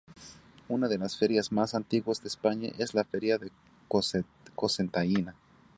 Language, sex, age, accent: Spanish, male, 30-39, México